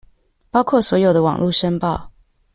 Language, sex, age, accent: Chinese, female, 19-29, 出生地：臺北市